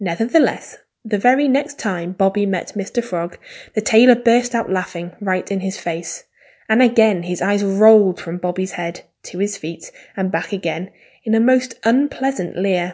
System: none